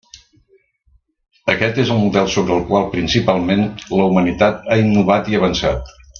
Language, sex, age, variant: Catalan, male, 70-79, Central